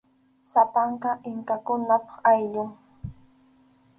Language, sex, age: Arequipa-La Unión Quechua, female, under 19